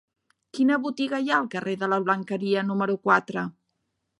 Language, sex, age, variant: Catalan, female, 40-49, Central